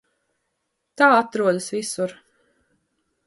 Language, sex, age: Latvian, female, 19-29